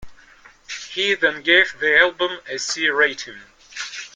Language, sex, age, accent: English, male, 40-49, England English